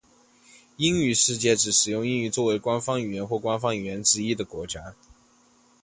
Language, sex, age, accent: Chinese, male, 19-29, 出生地：福建省